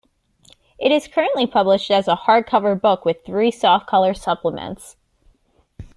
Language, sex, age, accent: English, female, 19-29, United States English